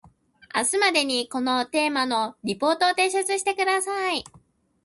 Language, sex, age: Japanese, female, 19-29